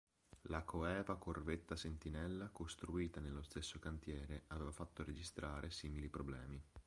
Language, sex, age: Italian, male, 30-39